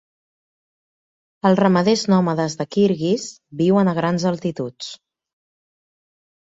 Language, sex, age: Catalan, female, 30-39